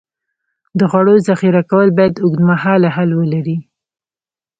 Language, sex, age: Pashto, female, 19-29